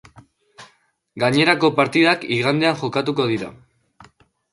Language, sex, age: Basque, male, under 19